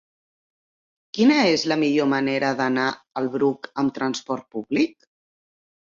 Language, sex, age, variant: Catalan, female, 50-59, Central